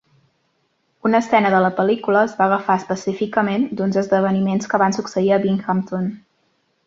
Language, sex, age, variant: Catalan, female, 19-29, Central